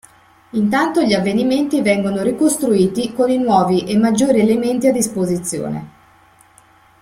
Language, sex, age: Italian, female, 50-59